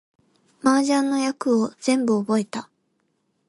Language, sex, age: Japanese, female, 19-29